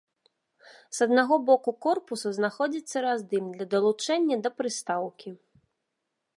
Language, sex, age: Belarusian, female, 30-39